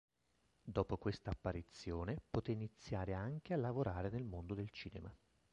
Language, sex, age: Italian, male, 50-59